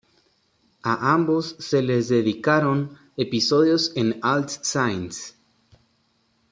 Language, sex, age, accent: Spanish, male, 19-29, México